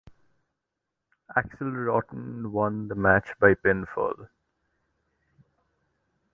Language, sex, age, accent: English, male, 19-29, India and South Asia (India, Pakistan, Sri Lanka)